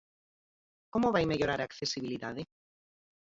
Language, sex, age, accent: Galician, female, 40-49, Oriental (común en zona oriental)